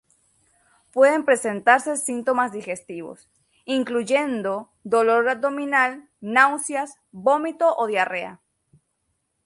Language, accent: Spanish, América central; Caribe: Cuba, Venezuela, Puerto Rico, República Dominicana, Panamá, Colombia caribeña, México caribeño, Costa del golfo de México